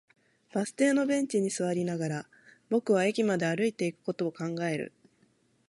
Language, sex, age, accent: Japanese, female, 19-29, 東京